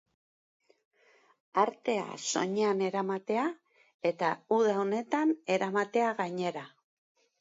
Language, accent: Basque, Erdialdekoa edo Nafarra (Gipuzkoa, Nafarroa)